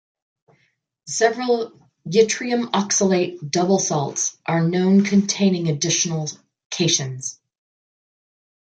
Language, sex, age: English, female, 50-59